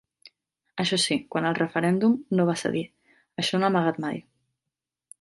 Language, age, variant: Catalan, 19-29, Central